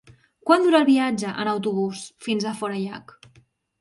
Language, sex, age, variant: Catalan, female, 30-39, Central